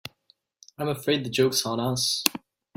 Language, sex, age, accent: English, male, 19-29, United States English